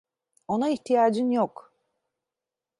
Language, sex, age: Turkish, female, 40-49